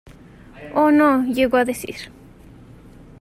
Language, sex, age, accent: Spanish, female, 19-29, México